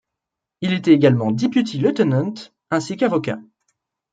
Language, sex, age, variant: French, male, 19-29, Français de métropole